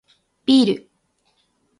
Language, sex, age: Japanese, female, 19-29